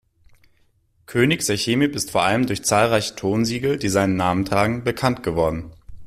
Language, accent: German, Deutschland Deutsch